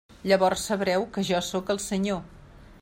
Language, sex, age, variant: Catalan, female, 60-69, Central